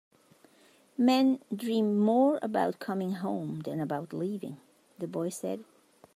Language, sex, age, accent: English, female, 50-59, United States English